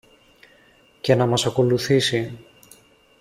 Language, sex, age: Greek, male, 40-49